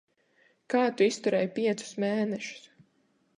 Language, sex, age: Latvian, female, 19-29